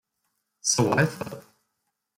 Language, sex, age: English, male, 19-29